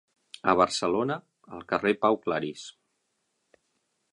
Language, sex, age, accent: Catalan, male, 50-59, balear; central